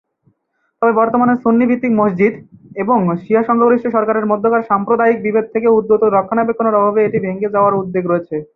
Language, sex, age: Bengali, male, 19-29